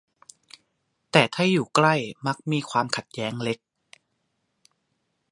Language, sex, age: Thai, male, 30-39